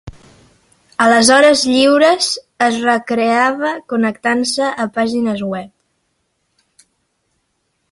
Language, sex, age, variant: Catalan, female, under 19, Central